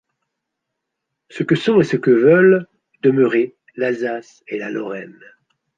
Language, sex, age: French, male, 60-69